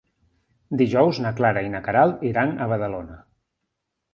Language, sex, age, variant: Catalan, male, 40-49, Central